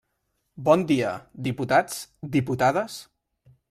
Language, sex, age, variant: Catalan, male, 19-29, Central